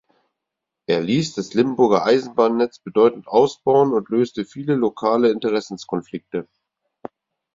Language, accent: German, Deutschland Deutsch